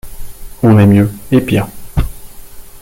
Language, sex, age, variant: French, male, 30-39, Français de métropole